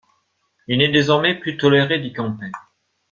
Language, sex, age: French, male, 50-59